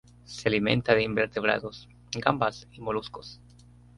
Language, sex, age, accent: Spanish, male, 19-29, Andino-Pacífico: Colombia, Perú, Ecuador, oeste de Bolivia y Venezuela andina